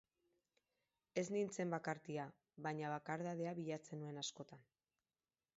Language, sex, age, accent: Basque, female, 40-49, Erdialdekoa edo Nafarra (Gipuzkoa, Nafarroa)